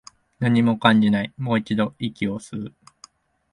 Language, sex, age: Japanese, male, 19-29